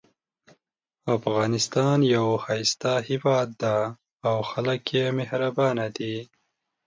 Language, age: Pashto, 19-29